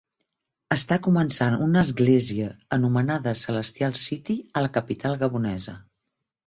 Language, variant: Catalan, Central